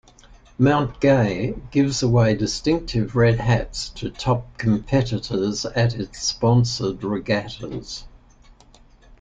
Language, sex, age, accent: English, male, 80-89, Australian English